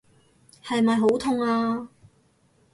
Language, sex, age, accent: Cantonese, female, 30-39, 广州音